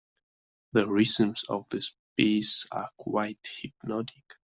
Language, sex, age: English, male, 19-29